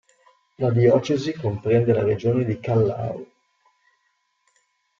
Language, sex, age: Italian, male, 40-49